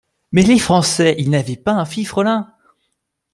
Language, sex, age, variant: French, male, 19-29, Français de métropole